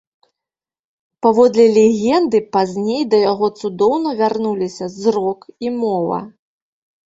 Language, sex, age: Belarusian, female, 30-39